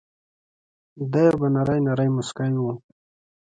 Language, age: Pashto, 19-29